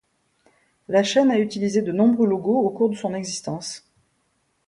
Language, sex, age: French, female, 50-59